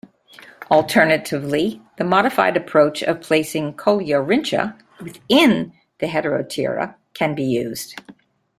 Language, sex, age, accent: English, female, 70-79, United States English